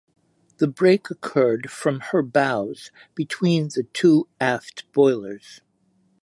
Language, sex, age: English, male, 70-79